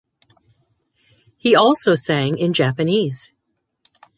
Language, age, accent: English, 60-69, United States English